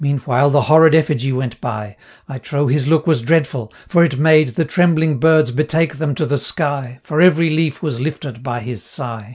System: none